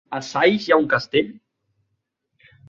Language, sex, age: Catalan, male, 19-29